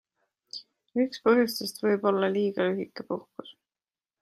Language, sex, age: Estonian, female, 19-29